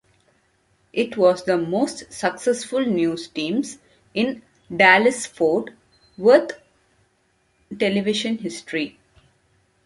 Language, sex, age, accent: English, female, 19-29, India and South Asia (India, Pakistan, Sri Lanka)